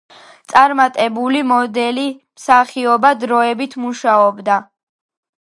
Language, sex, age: Georgian, female, under 19